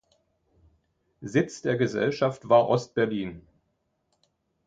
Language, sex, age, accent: German, male, 50-59, Deutschland Deutsch